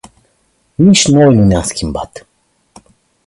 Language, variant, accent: Romanian, Romanian-Romania, Muntenesc